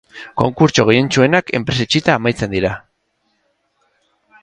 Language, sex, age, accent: Basque, male, 30-39, Erdialdekoa edo Nafarra (Gipuzkoa, Nafarroa)